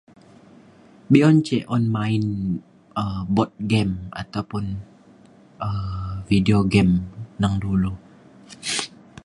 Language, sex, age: Mainstream Kenyah, male, 19-29